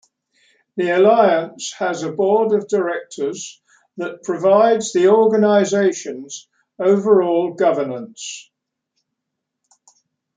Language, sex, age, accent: English, male, 70-79, England English